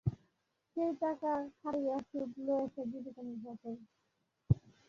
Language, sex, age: Bengali, female, 19-29